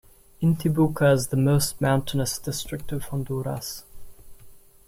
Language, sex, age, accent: English, male, 19-29, United States English